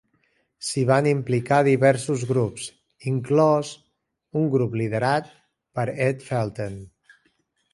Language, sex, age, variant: Catalan, male, 40-49, Central